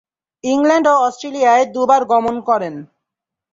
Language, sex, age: Bengali, male, 19-29